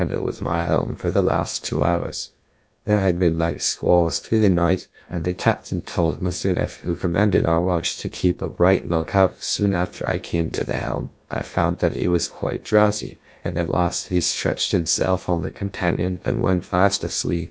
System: TTS, GlowTTS